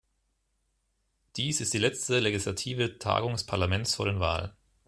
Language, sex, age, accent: German, male, 30-39, Deutschland Deutsch